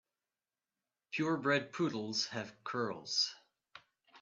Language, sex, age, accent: English, male, 19-29, United States English